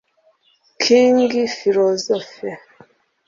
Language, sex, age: Kinyarwanda, female, 19-29